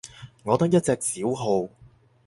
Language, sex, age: Cantonese, male, 30-39